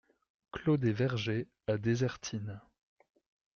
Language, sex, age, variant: French, male, 19-29, Français de métropole